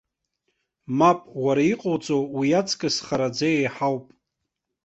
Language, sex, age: Abkhazian, male, 30-39